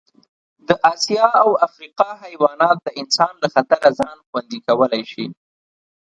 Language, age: Pashto, 19-29